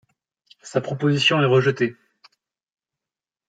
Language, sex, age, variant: French, male, 19-29, Français de métropole